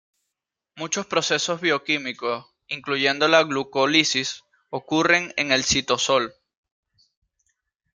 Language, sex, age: Spanish, male, 19-29